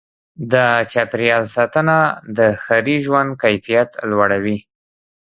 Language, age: Pashto, 30-39